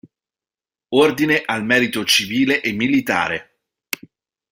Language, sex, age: Italian, male, 30-39